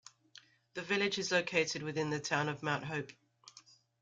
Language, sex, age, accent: English, female, 40-49, England English